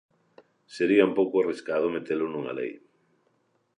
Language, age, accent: Galician, 60-69, Normativo (estándar)